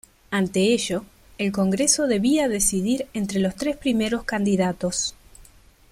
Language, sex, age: Spanish, female, 19-29